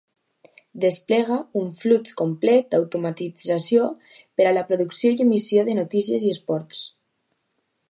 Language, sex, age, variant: Catalan, female, under 19, Alacantí